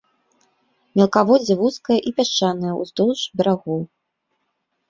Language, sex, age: Belarusian, female, 40-49